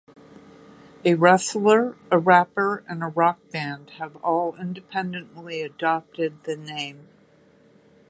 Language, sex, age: English, female, 60-69